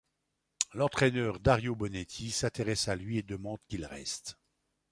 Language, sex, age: French, male, 60-69